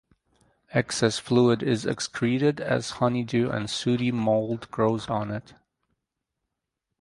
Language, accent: English, United States English